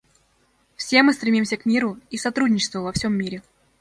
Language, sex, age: Russian, female, under 19